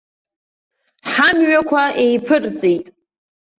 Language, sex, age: Abkhazian, female, under 19